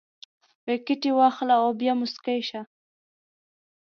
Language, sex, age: Pashto, female, 19-29